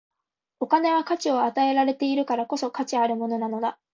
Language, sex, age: Japanese, female, 19-29